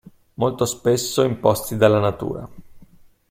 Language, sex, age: Italian, male, 30-39